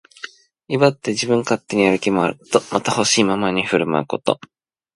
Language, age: Japanese, 19-29